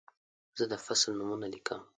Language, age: Pashto, under 19